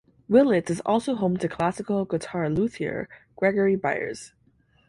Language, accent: English, United States English